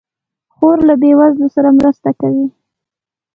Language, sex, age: Pashto, female, 19-29